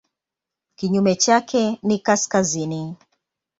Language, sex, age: Swahili, female, 30-39